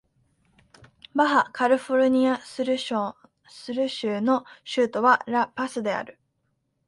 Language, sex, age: Japanese, female, 19-29